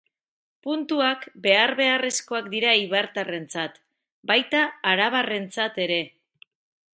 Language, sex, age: Basque, female, 40-49